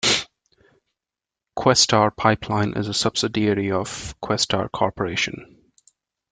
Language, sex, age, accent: English, male, 40-49, India and South Asia (India, Pakistan, Sri Lanka)